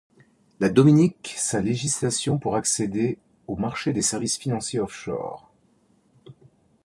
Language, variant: French, Français de métropole